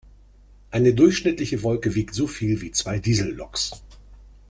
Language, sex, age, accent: German, male, 50-59, Deutschland Deutsch